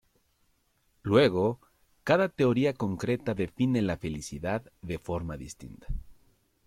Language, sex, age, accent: Spanish, male, 19-29, México